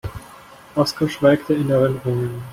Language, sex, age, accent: German, male, 19-29, Schweizerdeutsch